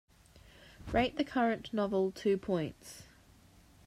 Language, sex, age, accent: English, female, 19-29, Australian English